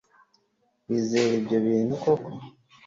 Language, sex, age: Kinyarwanda, male, 40-49